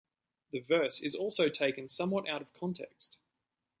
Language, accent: English, Australian English